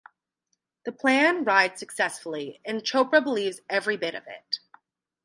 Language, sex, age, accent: English, female, 19-29, United States English